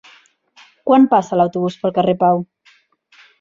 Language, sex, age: Catalan, female, 40-49